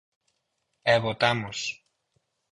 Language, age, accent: Galician, 30-39, Normativo (estándar)